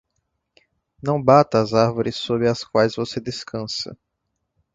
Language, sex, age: Portuguese, male, 19-29